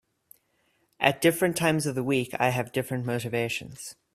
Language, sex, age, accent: English, male, 19-29, Southern African (South Africa, Zimbabwe, Namibia)